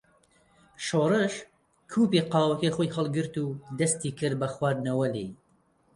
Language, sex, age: Central Kurdish, male, 30-39